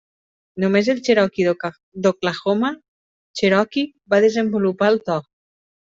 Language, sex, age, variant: Catalan, female, 30-39, Nord-Occidental